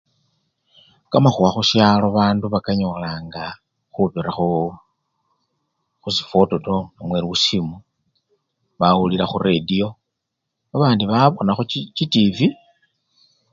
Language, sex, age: Luyia, male, 60-69